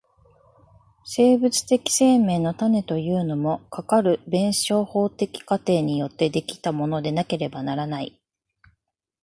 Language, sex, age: Japanese, female, 40-49